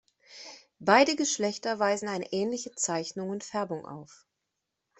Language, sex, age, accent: German, female, 30-39, Deutschland Deutsch